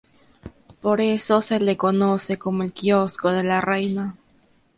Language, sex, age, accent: Spanish, female, 19-29, Andino-Pacífico: Colombia, Perú, Ecuador, oeste de Bolivia y Venezuela andina